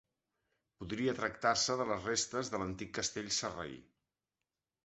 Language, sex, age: Catalan, male, 50-59